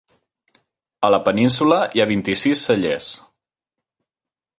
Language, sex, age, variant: Catalan, male, 19-29, Central